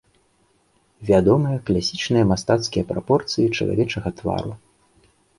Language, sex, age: Belarusian, male, 30-39